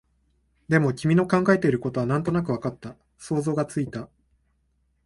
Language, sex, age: Japanese, male, 19-29